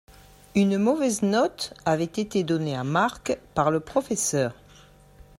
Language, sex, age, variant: French, female, 60-69, Français de métropole